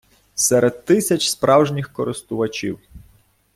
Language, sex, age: Ukrainian, male, 40-49